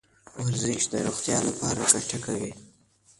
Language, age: Pashto, under 19